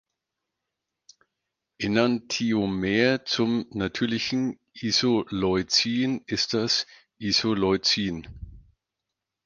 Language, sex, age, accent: German, male, 50-59, Deutschland Deutsch